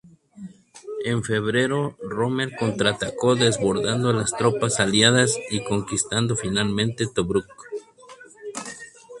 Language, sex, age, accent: Spanish, female, 30-39, México